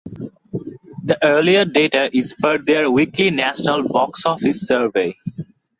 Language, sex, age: English, male, 19-29